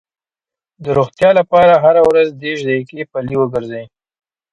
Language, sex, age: Pashto, male, 30-39